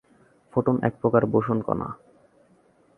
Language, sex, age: Bengali, male, 19-29